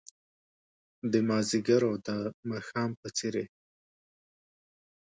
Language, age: Pashto, 19-29